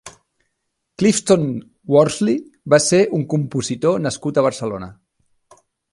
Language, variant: Catalan, Central